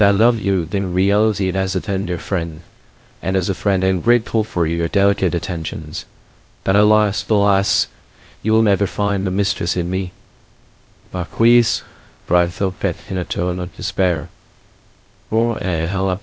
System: TTS, VITS